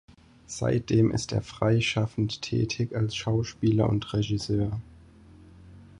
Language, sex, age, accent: German, male, 19-29, Deutschland Deutsch